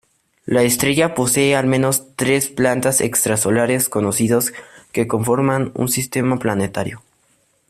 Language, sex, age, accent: Spanish, male, under 19, México